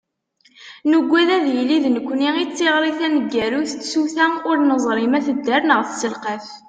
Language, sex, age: Kabyle, female, 19-29